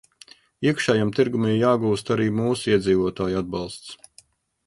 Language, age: Latvian, 40-49